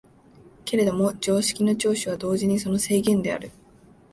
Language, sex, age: Japanese, female, 19-29